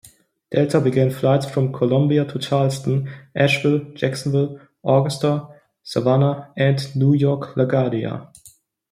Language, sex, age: English, male, 19-29